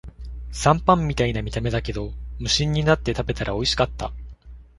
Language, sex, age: Japanese, male, 19-29